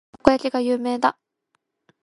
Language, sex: Japanese, female